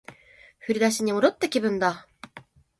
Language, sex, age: Japanese, female, 19-29